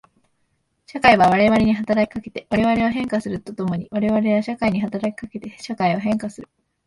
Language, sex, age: Japanese, female, 19-29